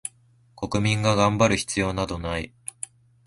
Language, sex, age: Japanese, male, 19-29